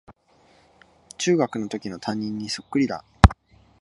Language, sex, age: Japanese, male, 19-29